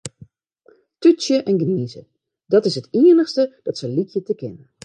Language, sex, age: Western Frisian, female, 40-49